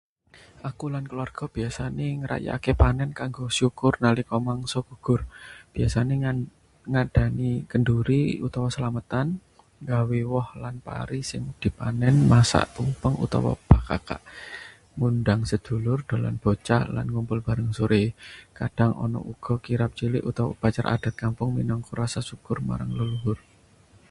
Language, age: Javanese, 30-39